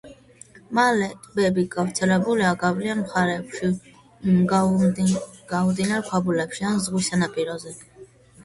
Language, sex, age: Georgian, female, under 19